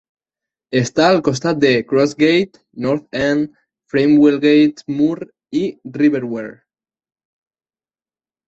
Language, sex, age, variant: Catalan, male, 19-29, Nord-Occidental